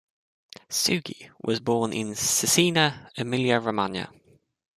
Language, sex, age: English, male, under 19